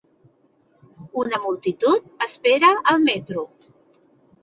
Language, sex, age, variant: Catalan, female, 40-49, Central